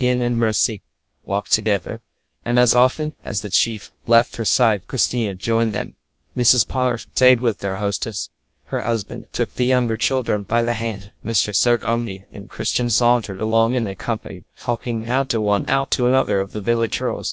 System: TTS, GlowTTS